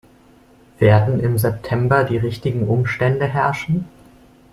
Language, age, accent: German, 19-29, Deutschland Deutsch